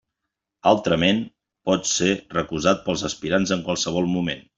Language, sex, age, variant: Catalan, male, 40-49, Central